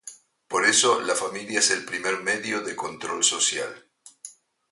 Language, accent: Spanish, Rioplatense: Argentina, Uruguay, este de Bolivia, Paraguay